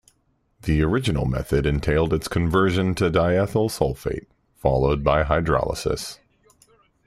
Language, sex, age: English, male, 30-39